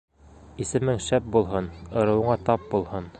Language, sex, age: Bashkir, male, 30-39